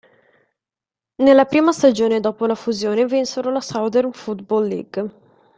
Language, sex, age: Italian, female, 19-29